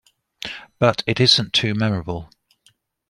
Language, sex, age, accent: English, male, 50-59, England English